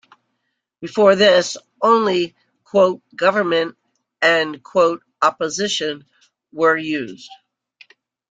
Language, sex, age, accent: English, female, 60-69, United States English